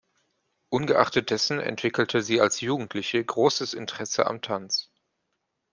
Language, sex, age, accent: German, male, 19-29, Deutschland Deutsch